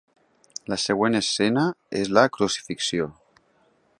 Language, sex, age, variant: Catalan, male, 40-49, Central